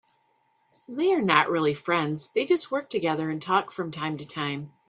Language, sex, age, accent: English, female, 50-59, United States English